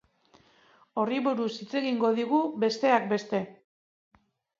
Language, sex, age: Basque, female, 40-49